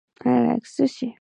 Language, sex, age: English, female, 19-29